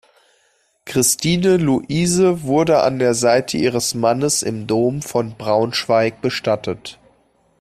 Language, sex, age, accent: German, male, 19-29, Deutschland Deutsch